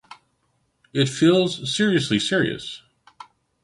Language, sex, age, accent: English, male, 50-59, Canadian English